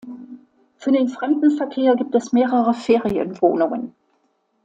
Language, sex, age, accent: German, female, 60-69, Deutschland Deutsch